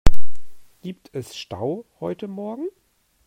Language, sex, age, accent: German, male, 40-49, Deutschland Deutsch